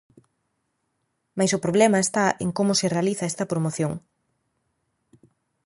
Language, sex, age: Galician, female, 30-39